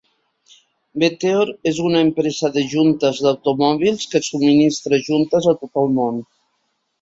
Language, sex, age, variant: Catalan, female, 70-79, Central